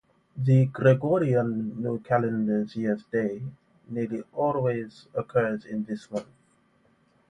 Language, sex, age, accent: English, male, 30-39, England English